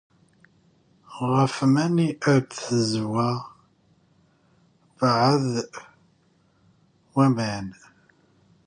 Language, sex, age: Kabyle, male, 40-49